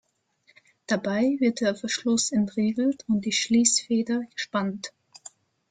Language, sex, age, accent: German, female, 19-29, Österreichisches Deutsch